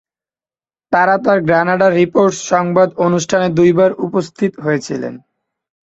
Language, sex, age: Bengali, male, 19-29